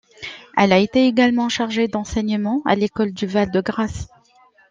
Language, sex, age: French, male, 40-49